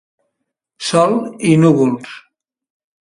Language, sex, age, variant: Catalan, male, 60-69, Central